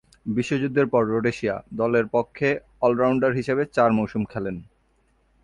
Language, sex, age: Bengali, male, 30-39